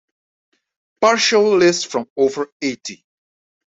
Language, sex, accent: English, male, England English